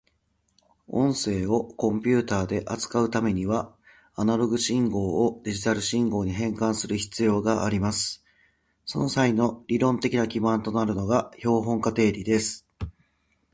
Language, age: Japanese, 30-39